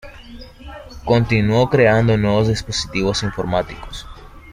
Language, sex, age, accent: Spanish, male, 19-29, México